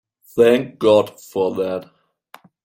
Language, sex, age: English, male, 19-29